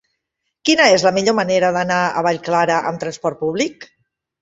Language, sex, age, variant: Catalan, female, 40-49, Central